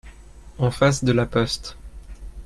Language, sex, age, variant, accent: French, male, 19-29, Français d'Europe, Français de Suisse